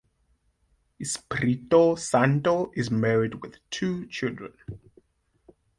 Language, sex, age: English, male, 19-29